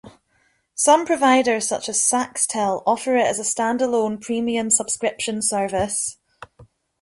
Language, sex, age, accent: English, female, 19-29, Scottish English